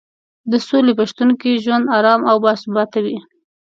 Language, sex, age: Pashto, female, 19-29